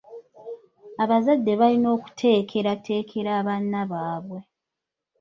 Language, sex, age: Ganda, female, 30-39